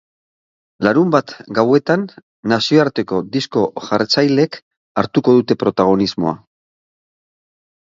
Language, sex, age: Basque, male, 60-69